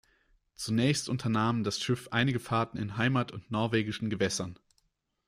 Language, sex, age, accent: German, male, 19-29, Deutschland Deutsch